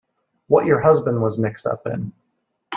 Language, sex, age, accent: English, male, 19-29, United States English